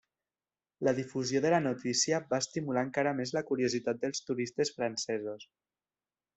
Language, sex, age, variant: Catalan, male, under 19, Septentrional